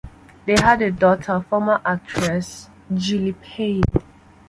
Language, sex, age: English, female, 30-39